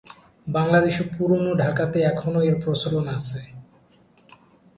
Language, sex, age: Bengali, male, 19-29